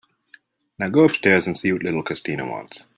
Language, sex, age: English, male, 30-39